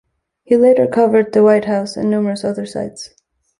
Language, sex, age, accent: English, female, 19-29, United States English